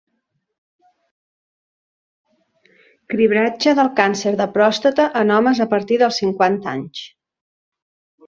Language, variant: Catalan, Central